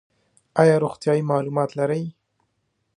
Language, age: Pashto, 19-29